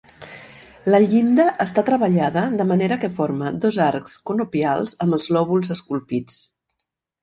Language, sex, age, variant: Catalan, female, 40-49, Central